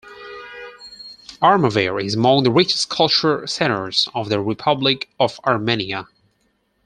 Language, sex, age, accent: English, male, 19-29, England English